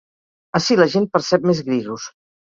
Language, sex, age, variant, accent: Catalan, female, 50-59, Central, central